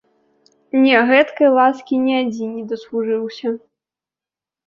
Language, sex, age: Belarusian, female, under 19